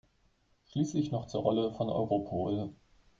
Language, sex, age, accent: German, male, 40-49, Deutschland Deutsch